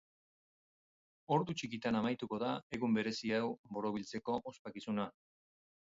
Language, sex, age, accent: Basque, male, 40-49, Mendebalekoa (Araba, Bizkaia, Gipuzkoako mendebaleko herri batzuk)